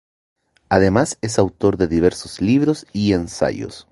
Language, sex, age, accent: Spanish, male, 30-39, Chileno: Chile, Cuyo